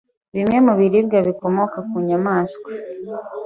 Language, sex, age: Kinyarwanda, female, 19-29